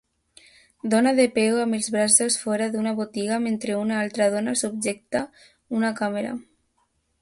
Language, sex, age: Catalan, female, under 19